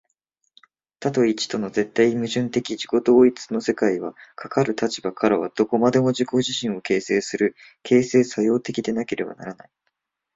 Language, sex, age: Japanese, male, 19-29